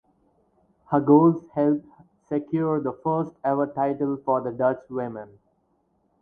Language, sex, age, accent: English, male, 19-29, India and South Asia (India, Pakistan, Sri Lanka)